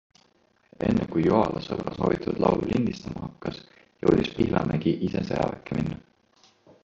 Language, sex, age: Estonian, male, 19-29